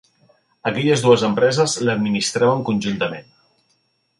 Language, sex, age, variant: Catalan, male, 40-49, Central